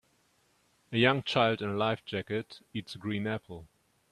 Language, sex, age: English, male, 30-39